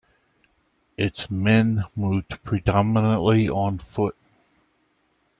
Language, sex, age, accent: English, male, 50-59, United States English